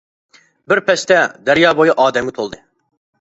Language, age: Uyghur, 19-29